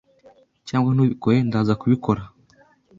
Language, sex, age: Kinyarwanda, male, 30-39